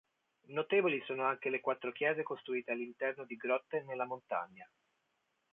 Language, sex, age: Italian, male, 40-49